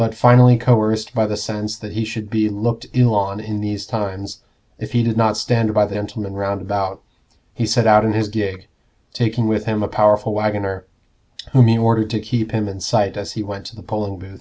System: none